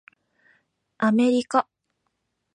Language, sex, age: Japanese, female, 19-29